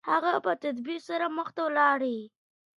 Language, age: Pashto, under 19